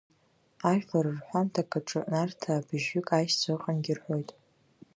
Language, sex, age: Abkhazian, female, under 19